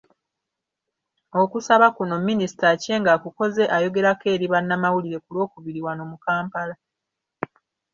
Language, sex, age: Ganda, female, 30-39